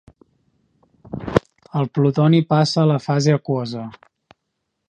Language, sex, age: Catalan, female, 19-29